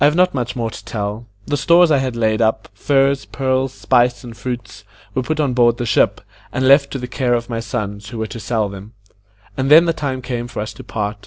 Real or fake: real